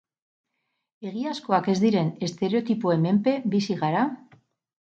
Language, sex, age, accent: Basque, female, 50-59, Mendebalekoa (Araba, Bizkaia, Gipuzkoako mendebaleko herri batzuk)